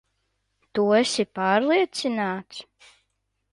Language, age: Latvian, under 19